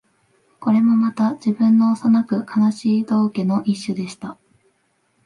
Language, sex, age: Japanese, female, 19-29